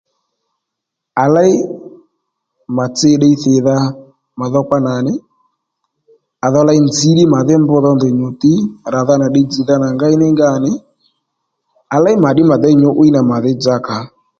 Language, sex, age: Lendu, male, 30-39